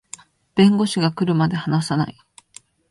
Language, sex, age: Japanese, female, 19-29